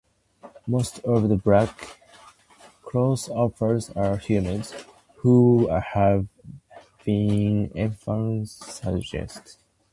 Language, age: English, under 19